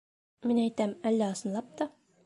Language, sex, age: Bashkir, female, 19-29